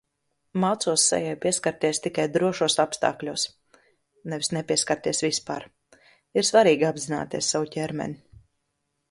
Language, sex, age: Latvian, female, 19-29